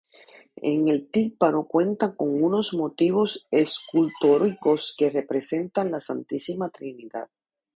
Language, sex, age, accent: Spanish, female, 50-59, Caribe: Cuba, Venezuela, Puerto Rico, República Dominicana, Panamá, Colombia caribeña, México caribeño, Costa del golfo de México